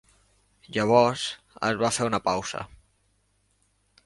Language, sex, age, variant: Catalan, male, under 19, Balear